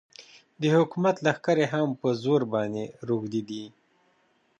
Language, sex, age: Pashto, male, 30-39